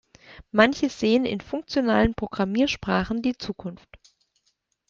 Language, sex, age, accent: German, female, 30-39, Deutschland Deutsch